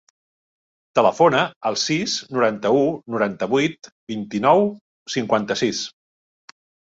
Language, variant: Catalan, Central